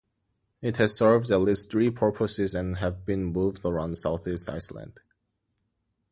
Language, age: English, 19-29